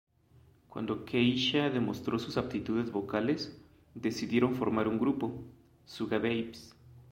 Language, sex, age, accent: Spanish, male, 30-39, México